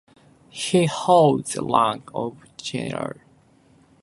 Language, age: English, 19-29